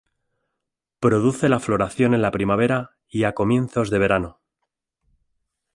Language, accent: Spanish, España: Centro-Sur peninsular (Madrid, Toledo, Castilla-La Mancha)